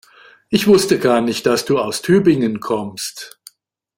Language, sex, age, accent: German, male, 60-69, Deutschland Deutsch